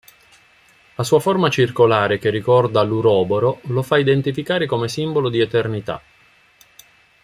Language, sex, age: Italian, male, 50-59